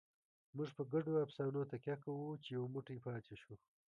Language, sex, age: Pashto, male, 30-39